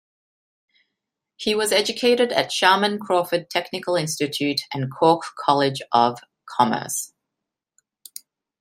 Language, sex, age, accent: English, female, 30-39, Australian English